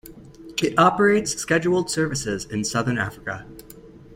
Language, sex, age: English, male, 19-29